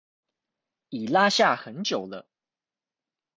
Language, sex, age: Chinese, male, 19-29